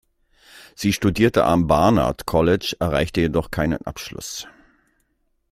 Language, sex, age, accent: German, male, 60-69, Deutschland Deutsch